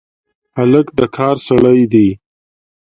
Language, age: Pashto, 30-39